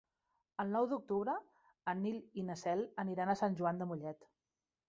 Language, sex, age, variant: Catalan, female, 40-49, Central